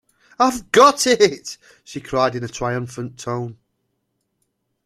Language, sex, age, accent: English, male, 40-49, England English